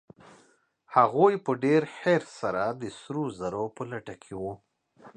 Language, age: Pashto, 30-39